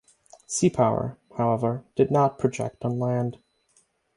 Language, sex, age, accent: English, male, 19-29, United States English; England English